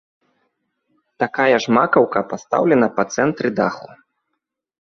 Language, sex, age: Belarusian, male, 30-39